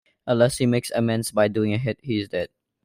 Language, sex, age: English, male, under 19